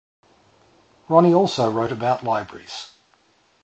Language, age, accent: English, 50-59, Australian English